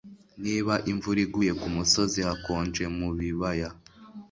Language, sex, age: Kinyarwanda, male, under 19